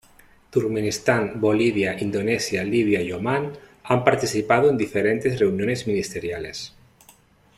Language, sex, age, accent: Spanish, male, 40-49, España: Islas Canarias